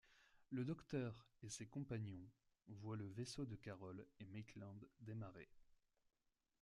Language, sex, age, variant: French, male, 19-29, Français de métropole